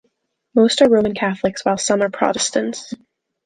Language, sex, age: English, female, 19-29